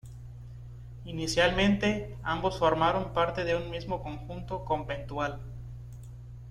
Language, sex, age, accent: Spanish, male, 19-29, México